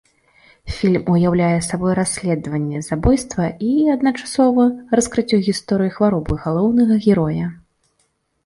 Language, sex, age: Belarusian, female, 30-39